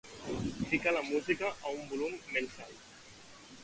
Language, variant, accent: Catalan, Central, central